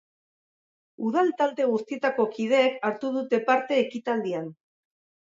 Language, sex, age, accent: Basque, female, 40-49, Erdialdekoa edo Nafarra (Gipuzkoa, Nafarroa)